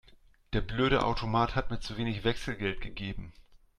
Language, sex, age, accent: German, male, 40-49, Deutschland Deutsch